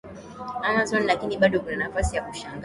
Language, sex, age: Swahili, female, 19-29